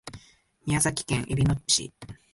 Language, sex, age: Japanese, male, 19-29